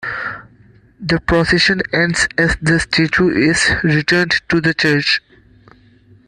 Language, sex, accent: English, male, United States English